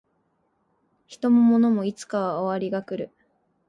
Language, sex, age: Japanese, female, 19-29